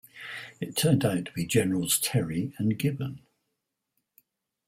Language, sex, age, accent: English, male, 70-79, England English